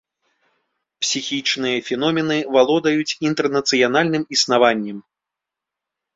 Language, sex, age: Belarusian, male, 40-49